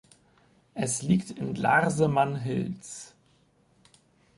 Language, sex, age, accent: German, male, 19-29, Deutschland Deutsch